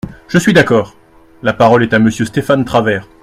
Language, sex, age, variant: French, male, 30-39, Français de métropole